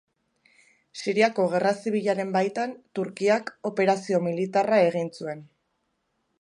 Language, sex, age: Basque, female, 19-29